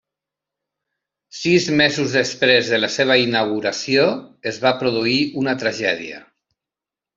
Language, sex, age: Catalan, male, 50-59